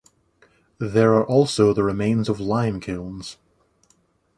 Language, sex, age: English, male, 19-29